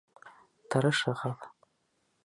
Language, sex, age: Bashkir, male, 30-39